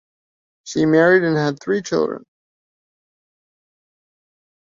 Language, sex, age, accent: English, male, 40-49, Canadian English